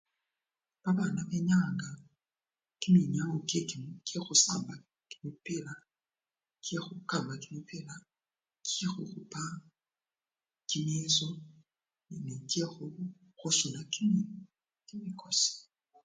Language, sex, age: Luyia, female, 50-59